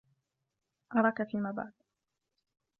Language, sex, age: Arabic, female, 19-29